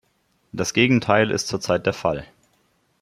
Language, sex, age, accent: German, male, 30-39, Deutschland Deutsch